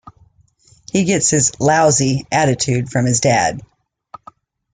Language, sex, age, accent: English, female, 50-59, United States English